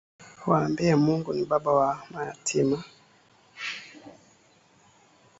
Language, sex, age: Swahili, male, 19-29